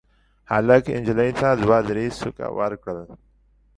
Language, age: Pashto, 40-49